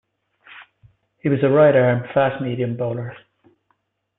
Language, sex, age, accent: English, male, 19-29, Irish English